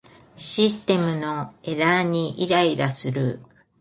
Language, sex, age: Japanese, female, 40-49